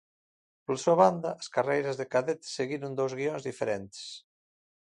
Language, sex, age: Galician, male, 50-59